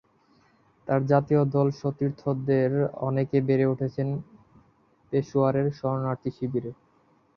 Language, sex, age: Bengali, male, 19-29